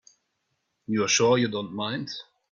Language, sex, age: English, male, 19-29